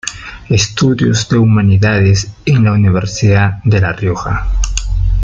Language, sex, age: Spanish, male, 30-39